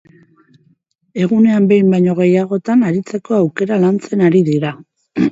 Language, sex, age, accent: Basque, female, 40-49, Mendebalekoa (Araba, Bizkaia, Gipuzkoako mendebaleko herri batzuk)